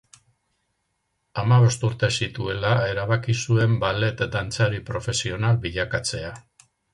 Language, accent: Basque, Mendebalekoa (Araba, Bizkaia, Gipuzkoako mendebaleko herri batzuk)